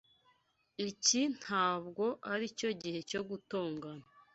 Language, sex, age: Kinyarwanda, female, 19-29